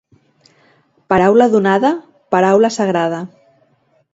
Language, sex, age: Catalan, female, 40-49